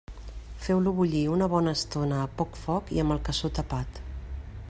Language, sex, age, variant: Catalan, female, 50-59, Central